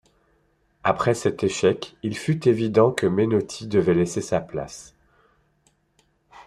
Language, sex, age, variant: French, male, 40-49, Français de métropole